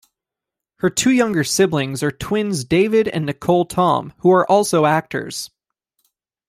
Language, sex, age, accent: English, male, 19-29, United States English